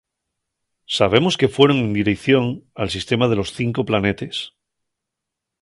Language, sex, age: Asturian, male, 40-49